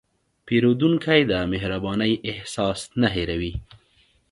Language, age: Pashto, 19-29